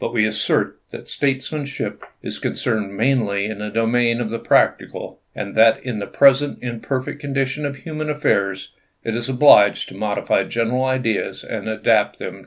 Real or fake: real